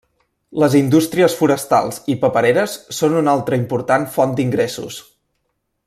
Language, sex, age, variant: Catalan, male, 19-29, Central